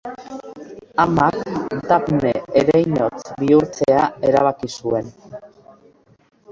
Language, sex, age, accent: Basque, female, 60-69, Mendebalekoa (Araba, Bizkaia, Gipuzkoako mendebaleko herri batzuk)